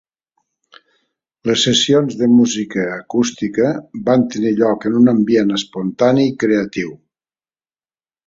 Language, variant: Catalan, Septentrional